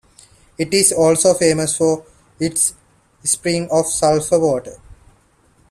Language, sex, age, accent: English, male, 19-29, India and South Asia (India, Pakistan, Sri Lanka)